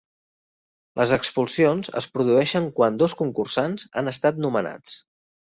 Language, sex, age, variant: Catalan, male, 30-39, Central